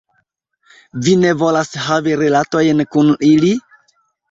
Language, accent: Esperanto, Internacia